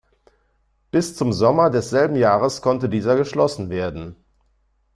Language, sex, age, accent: German, male, 50-59, Deutschland Deutsch